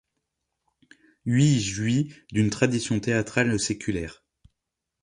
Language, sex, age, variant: French, male, 19-29, Français de métropole